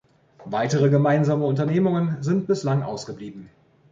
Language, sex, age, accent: German, male, 40-49, Deutschland Deutsch